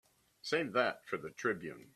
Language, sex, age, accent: English, male, 70-79, United States English